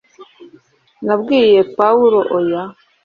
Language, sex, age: Kinyarwanda, female, 19-29